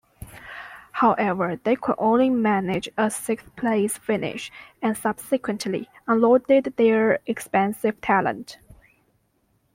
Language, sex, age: English, female, 19-29